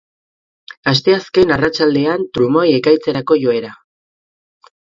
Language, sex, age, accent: Basque, male, 19-29, Mendebalekoa (Araba, Bizkaia, Gipuzkoako mendebaleko herri batzuk)